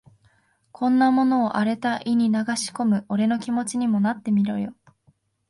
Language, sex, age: Japanese, female, 19-29